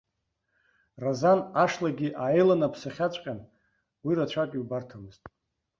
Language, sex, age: Abkhazian, male, 40-49